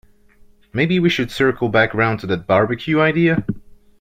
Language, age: English, 19-29